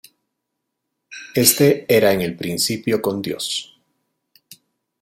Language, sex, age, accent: Spanish, male, 40-49, Andino-Pacífico: Colombia, Perú, Ecuador, oeste de Bolivia y Venezuela andina